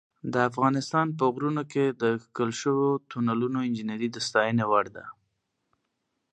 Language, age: Pashto, 19-29